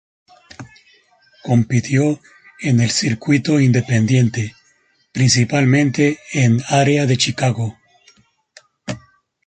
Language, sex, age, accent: Spanish, male, 30-39, España: Centro-Sur peninsular (Madrid, Toledo, Castilla-La Mancha)